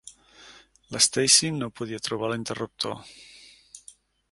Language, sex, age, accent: Catalan, male, 50-59, central; septentrional